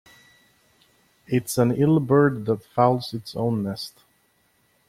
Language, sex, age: English, male, 19-29